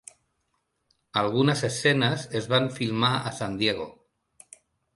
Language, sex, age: Catalan, male, 50-59